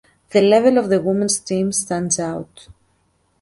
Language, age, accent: English, 30-39, United States English